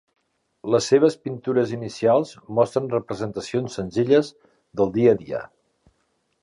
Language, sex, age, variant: Catalan, male, 50-59, Central